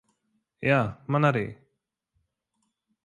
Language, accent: Latvian, bez akcenta